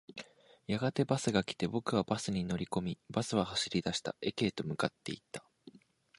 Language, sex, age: Japanese, male, 19-29